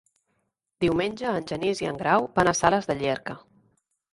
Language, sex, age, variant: Catalan, female, 40-49, Central